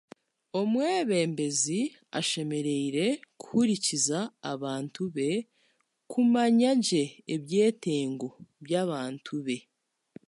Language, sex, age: Chiga, female, 30-39